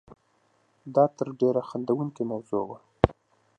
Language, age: Pashto, 19-29